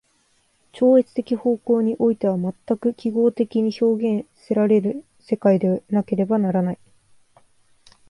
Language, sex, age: Japanese, female, 19-29